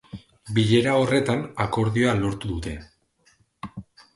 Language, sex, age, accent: Basque, male, 30-39, Mendebalekoa (Araba, Bizkaia, Gipuzkoako mendebaleko herri batzuk)